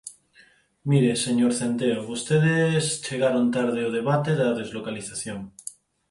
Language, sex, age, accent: Galician, male, 19-29, Neofalante